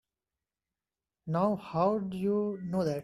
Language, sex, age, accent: English, male, 19-29, India and South Asia (India, Pakistan, Sri Lanka)